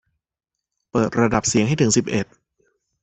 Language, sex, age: Thai, male, 30-39